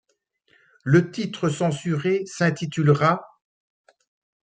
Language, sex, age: French, male, 60-69